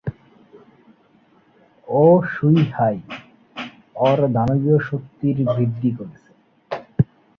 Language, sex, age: Bengali, male, 19-29